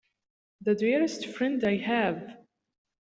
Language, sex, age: English, female, 19-29